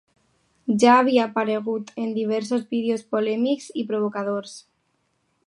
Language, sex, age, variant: Catalan, female, under 19, Alacantí